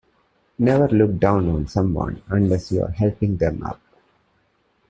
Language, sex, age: English, male, 19-29